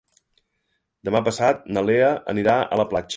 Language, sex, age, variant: Catalan, male, 40-49, Central